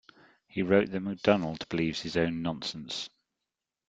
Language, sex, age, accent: English, male, 40-49, England English